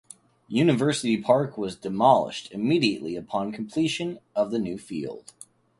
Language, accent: English, United States English